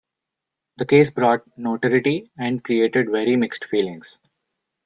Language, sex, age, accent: English, male, 19-29, India and South Asia (India, Pakistan, Sri Lanka)